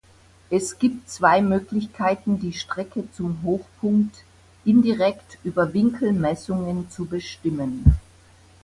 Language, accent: German, Deutschland Deutsch